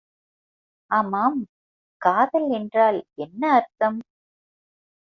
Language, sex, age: Tamil, female, 50-59